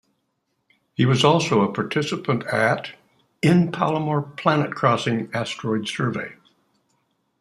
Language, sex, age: English, male, 80-89